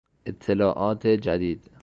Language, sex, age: Persian, male, 19-29